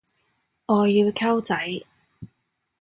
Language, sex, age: Cantonese, female, 19-29